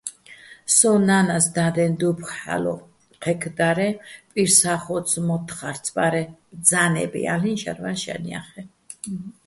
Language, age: Bats, 60-69